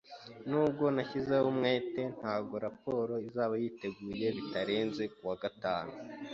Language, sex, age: Kinyarwanda, male, 19-29